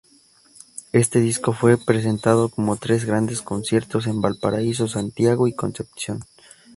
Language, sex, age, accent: Spanish, male, 19-29, México